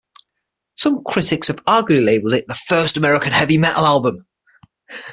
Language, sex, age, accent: English, male, 40-49, England English